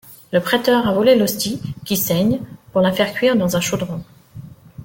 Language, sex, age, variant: French, female, 40-49, Français de métropole